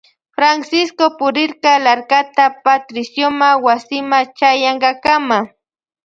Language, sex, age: Loja Highland Quichua, female, 19-29